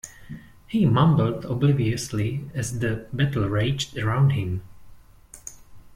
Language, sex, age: English, male, 30-39